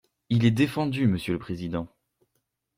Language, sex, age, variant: French, male, under 19, Français de métropole